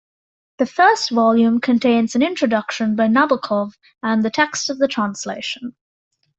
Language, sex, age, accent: English, female, 19-29, England English